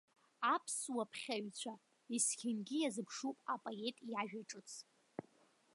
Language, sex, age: Abkhazian, female, under 19